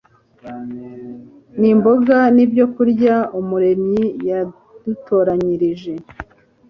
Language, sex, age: Kinyarwanda, female, 50-59